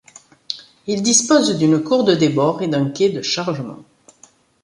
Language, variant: French, Français de métropole